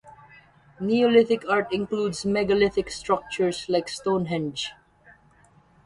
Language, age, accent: English, 19-29, Filipino